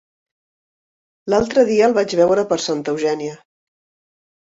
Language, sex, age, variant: Catalan, female, 50-59, Central